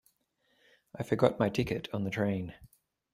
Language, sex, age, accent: English, male, 40-49, Australian English